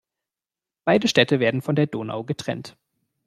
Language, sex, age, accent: German, male, 19-29, Deutschland Deutsch